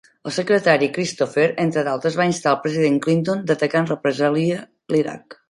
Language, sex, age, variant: Catalan, female, 50-59, Central